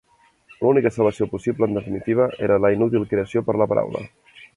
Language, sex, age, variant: Catalan, male, 19-29, Central